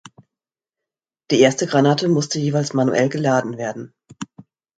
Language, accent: German, Deutschland Deutsch